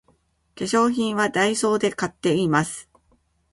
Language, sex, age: Japanese, female, 50-59